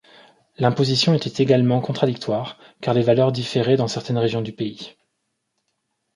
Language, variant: French, Français de métropole